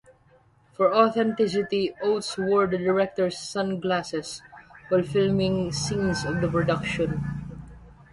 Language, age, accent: English, 19-29, Filipino